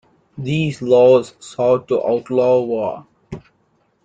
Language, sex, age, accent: English, male, 19-29, India and South Asia (India, Pakistan, Sri Lanka)